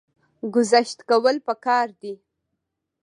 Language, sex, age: Pashto, female, 19-29